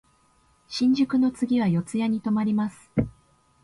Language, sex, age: Japanese, female, 19-29